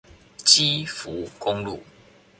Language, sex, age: Chinese, male, under 19